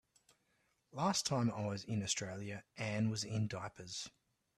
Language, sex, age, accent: English, male, 30-39, Australian English